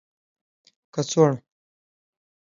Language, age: Pashto, 19-29